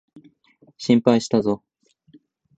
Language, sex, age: Japanese, male, 19-29